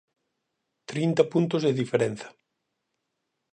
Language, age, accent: Galician, 40-49, Normativo (estándar)